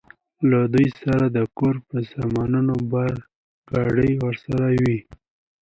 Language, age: Pashto, 19-29